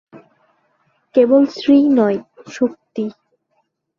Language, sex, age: Bengali, female, 19-29